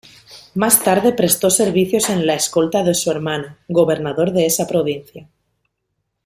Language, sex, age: Spanish, female, 30-39